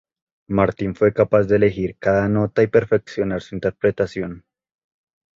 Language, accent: Spanish, Andino-Pacífico: Colombia, Perú, Ecuador, oeste de Bolivia y Venezuela andina